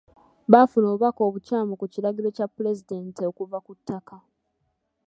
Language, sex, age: Ganda, female, 19-29